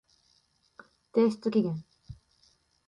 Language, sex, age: Japanese, female, 19-29